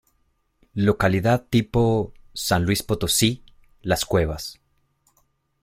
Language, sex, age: Spanish, male, 19-29